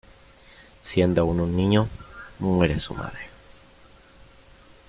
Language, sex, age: Spanish, male, under 19